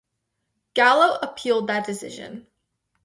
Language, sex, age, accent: English, female, under 19, United States English